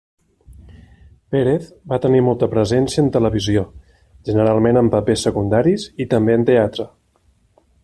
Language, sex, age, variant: Catalan, male, 30-39, Nord-Occidental